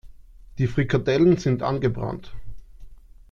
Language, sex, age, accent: German, male, 30-39, Österreichisches Deutsch